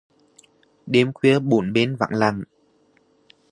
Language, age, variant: Vietnamese, 30-39, Hà Nội